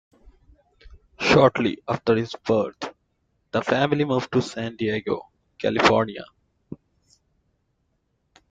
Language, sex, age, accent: English, male, 19-29, India and South Asia (India, Pakistan, Sri Lanka)